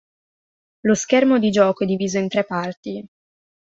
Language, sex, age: Italian, female, 19-29